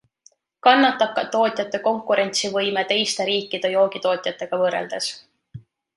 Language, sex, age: Estonian, female, 19-29